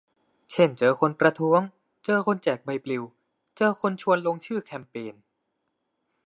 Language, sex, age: Thai, male, 19-29